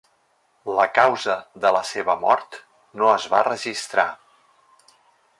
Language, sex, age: Catalan, male, 50-59